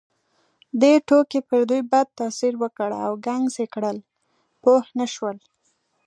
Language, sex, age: Pashto, female, 19-29